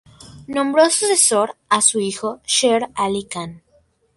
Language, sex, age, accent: Spanish, female, under 19, Andino-Pacífico: Colombia, Perú, Ecuador, oeste de Bolivia y Venezuela andina